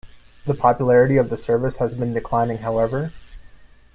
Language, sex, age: English, male, 19-29